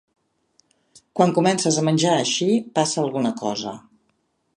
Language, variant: Catalan, Central